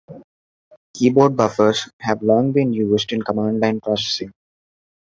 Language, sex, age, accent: English, male, 19-29, India and South Asia (India, Pakistan, Sri Lanka)